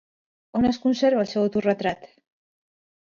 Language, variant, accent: Catalan, Central, central